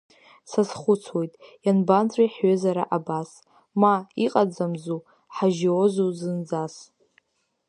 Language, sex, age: Abkhazian, female, under 19